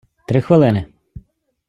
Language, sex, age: Ukrainian, male, 30-39